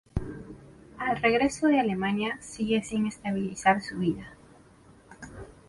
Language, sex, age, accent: Spanish, female, under 19, Andino-Pacífico: Colombia, Perú, Ecuador, oeste de Bolivia y Venezuela andina